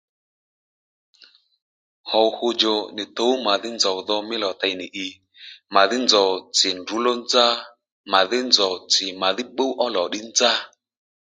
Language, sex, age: Lendu, male, 30-39